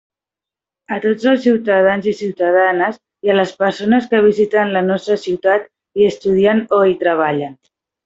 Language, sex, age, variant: Catalan, female, 30-39, Central